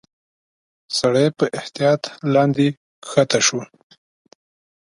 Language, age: Pashto, 19-29